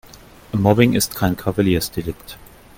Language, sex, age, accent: German, male, 40-49, Deutschland Deutsch